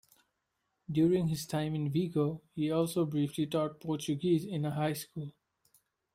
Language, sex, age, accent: English, male, 19-29, India and South Asia (India, Pakistan, Sri Lanka)